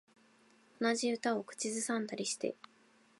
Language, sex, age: Japanese, female, 19-29